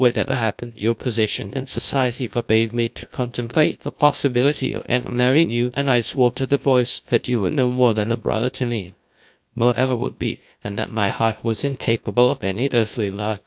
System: TTS, GlowTTS